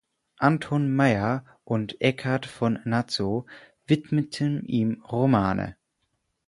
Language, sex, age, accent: German, male, 19-29, Deutschland Deutsch